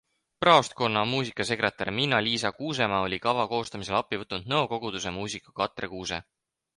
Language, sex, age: Estonian, male, 19-29